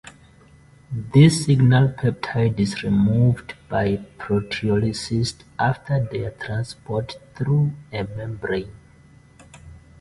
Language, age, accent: English, 19-29, Southern African (South Africa, Zimbabwe, Namibia)